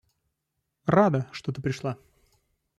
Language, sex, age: Russian, male, 30-39